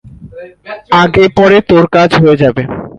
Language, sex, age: Bengali, male, 19-29